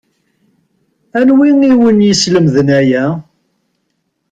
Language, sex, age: Kabyle, male, 50-59